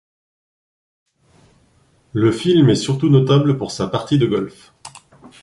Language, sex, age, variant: French, male, 40-49, Français de métropole